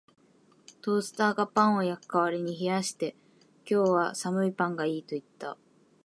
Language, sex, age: Japanese, female, 19-29